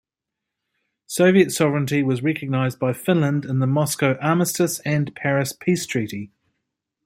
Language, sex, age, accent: English, male, 50-59, New Zealand English